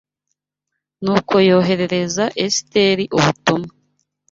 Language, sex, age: Kinyarwanda, female, 19-29